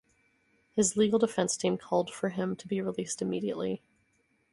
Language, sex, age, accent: English, female, 30-39, United States English